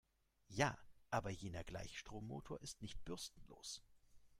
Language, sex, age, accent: German, male, 30-39, Deutschland Deutsch